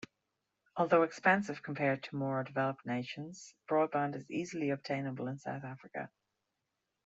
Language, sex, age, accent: English, female, 40-49, Irish English